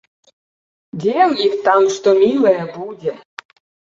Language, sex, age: Belarusian, female, 19-29